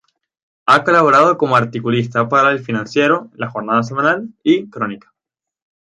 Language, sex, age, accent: Spanish, male, 19-29, España: Islas Canarias